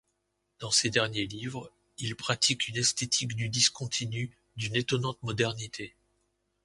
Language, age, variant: French, 40-49, Français de métropole